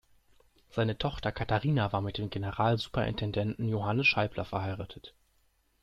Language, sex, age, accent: German, male, under 19, Deutschland Deutsch